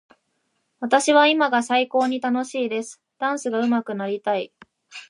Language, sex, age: Japanese, female, 19-29